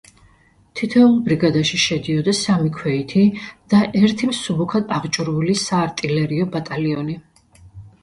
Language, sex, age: Georgian, female, 50-59